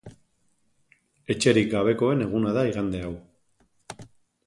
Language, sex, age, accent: Basque, male, 30-39, Erdialdekoa edo Nafarra (Gipuzkoa, Nafarroa)